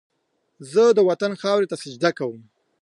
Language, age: Pashto, 19-29